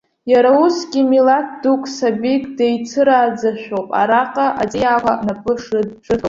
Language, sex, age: Abkhazian, female, under 19